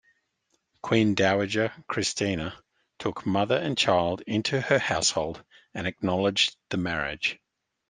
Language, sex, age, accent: English, male, 50-59, Australian English